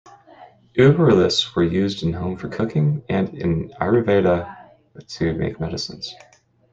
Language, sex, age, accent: English, male, 30-39, United States English